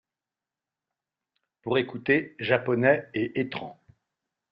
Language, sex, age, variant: French, male, 40-49, Français de métropole